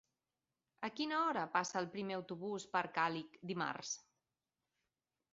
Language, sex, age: Catalan, female, 40-49